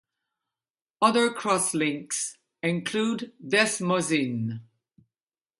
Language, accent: English, Canadian English; French